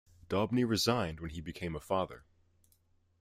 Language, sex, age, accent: English, male, 19-29, United States English